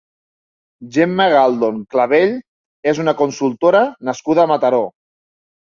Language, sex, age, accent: Catalan, male, 30-39, Lleidatà